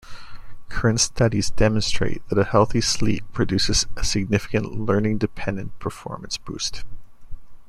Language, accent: English, United States English